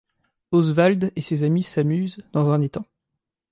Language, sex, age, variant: French, male, 19-29, Français de métropole